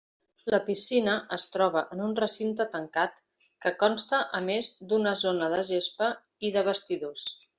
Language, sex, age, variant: Catalan, female, 50-59, Central